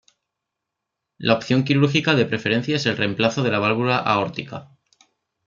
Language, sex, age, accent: Spanish, male, 19-29, España: Norte peninsular (Asturias, Castilla y León, Cantabria, País Vasco, Navarra, Aragón, La Rioja, Guadalajara, Cuenca)